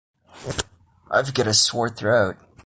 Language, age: English, under 19